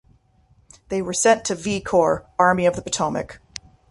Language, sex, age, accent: English, female, 30-39, United States English